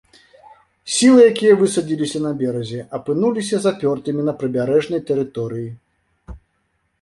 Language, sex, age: Belarusian, male, 40-49